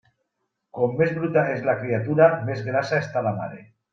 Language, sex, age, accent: Catalan, male, 40-49, valencià